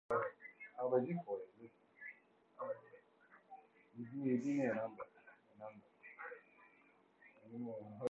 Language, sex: English, female